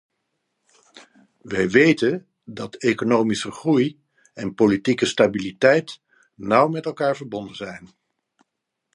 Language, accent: Dutch, Nederlands Nederlands